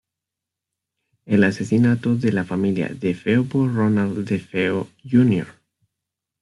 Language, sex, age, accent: Spanish, female, under 19, América central